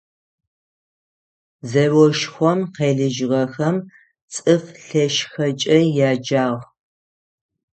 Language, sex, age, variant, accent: Adyghe, female, 50-59, Адыгабзэ (Кирил, пстэумэ зэдыряе), Кıэмгуй (Çemguy)